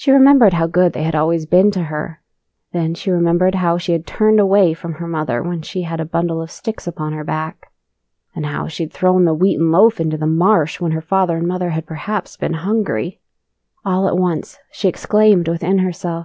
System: none